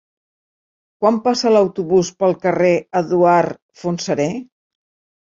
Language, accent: Catalan, Barceloní